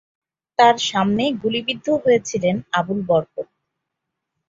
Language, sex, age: Bengali, female, 19-29